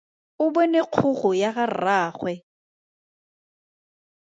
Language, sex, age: Tswana, female, 30-39